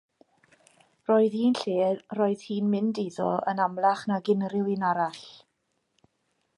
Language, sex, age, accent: Welsh, female, 40-49, Y Deyrnas Unedig Cymraeg